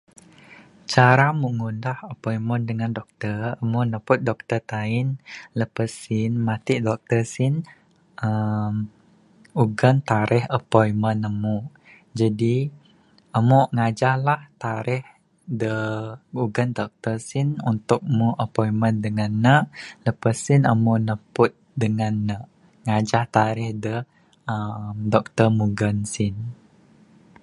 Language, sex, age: Bukar-Sadung Bidayuh, male, 19-29